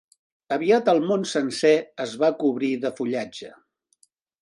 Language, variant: Catalan, Central